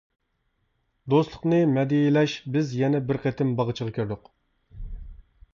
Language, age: Uyghur, 30-39